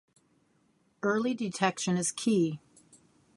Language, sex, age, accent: English, female, 50-59, United States English